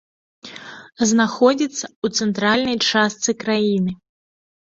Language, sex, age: Belarusian, female, 30-39